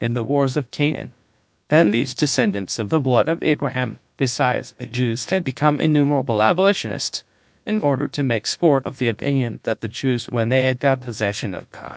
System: TTS, GlowTTS